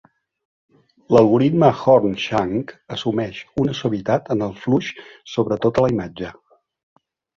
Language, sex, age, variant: Catalan, male, 50-59, Central